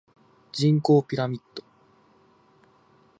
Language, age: Japanese, 19-29